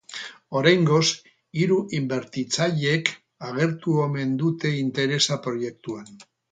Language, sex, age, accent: Basque, male, 60-69, Erdialdekoa edo Nafarra (Gipuzkoa, Nafarroa)